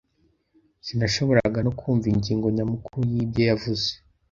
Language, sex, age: Kinyarwanda, male, under 19